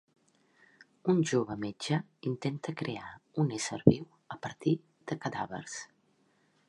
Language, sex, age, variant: Catalan, female, 50-59, Central